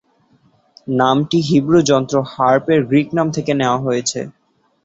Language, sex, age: Bengali, male, 19-29